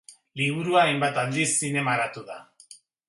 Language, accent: Basque, Erdialdekoa edo Nafarra (Gipuzkoa, Nafarroa)